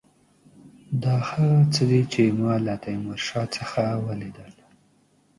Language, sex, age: Pashto, male, 19-29